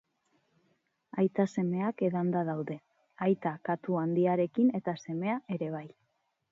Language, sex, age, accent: Basque, female, 40-49, Mendebalekoa (Araba, Bizkaia, Gipuzkoako mendebaleko herri batzuk)